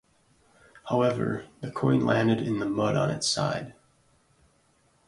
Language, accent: English, United States English